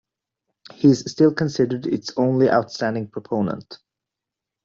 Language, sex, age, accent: English, male, 19-29, United States English